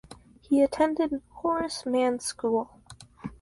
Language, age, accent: English, under 19, Canadian English